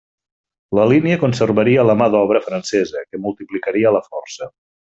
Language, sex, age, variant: Catalan, male, 40-49, Nord-Occidental